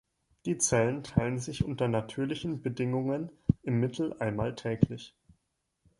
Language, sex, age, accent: German, male, 19-29, Deutschland Deutsch